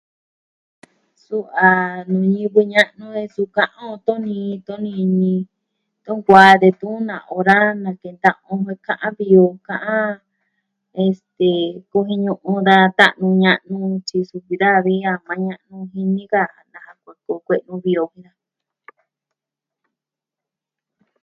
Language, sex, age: Southwestern Tlaxiaco Mixtec, female, 60-69